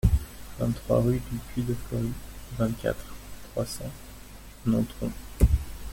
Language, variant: French, Français de métropole